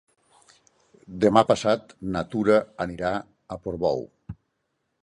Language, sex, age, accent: Catalan, male, 60-69, valencià